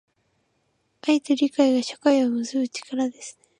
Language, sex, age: Japanese, female, 19-29